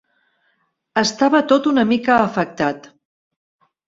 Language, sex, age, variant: Catalan, female, 60-69, Central